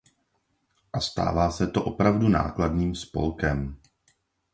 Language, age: Czech, 30-39